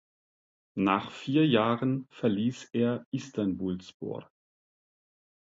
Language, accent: German, Deutschland Deutsch